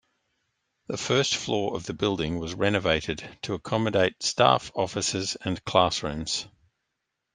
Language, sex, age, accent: English, male, 50-59, Australian English